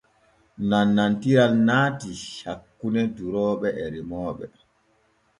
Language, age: Borgu Fulfulde, 30-39